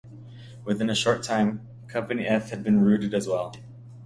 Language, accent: English, United States English